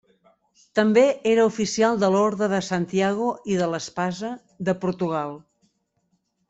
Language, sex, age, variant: Catalan, female, 50-59, Central